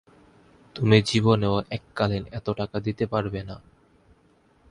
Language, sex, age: Bengali, male, 19-29